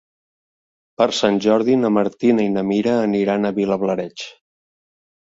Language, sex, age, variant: Catalan, male, 50-59, Central